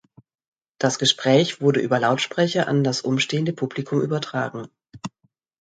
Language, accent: German, Deutschland Deutsch